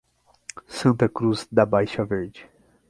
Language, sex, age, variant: Portuguese, male, 30-39, Portuguese (Brasil)